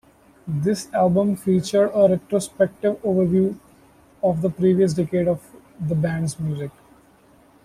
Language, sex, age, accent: English, male, 19-29, India and South Asia (India, Pakistan, Sri Lanka)